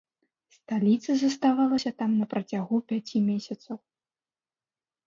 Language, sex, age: Belarusian, female, under 19